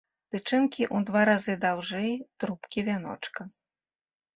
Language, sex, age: Belarusian, female, 40-49